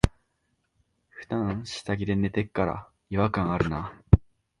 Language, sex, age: Japanese, male, 19-29